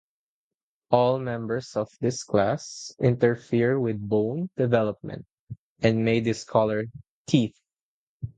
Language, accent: English, Filipino